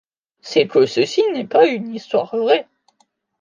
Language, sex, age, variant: French, male, under 19, Français de métropole